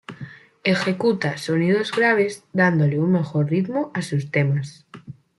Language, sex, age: Spanish, female, 19-29